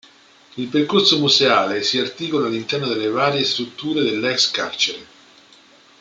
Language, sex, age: Italian, male, 40-49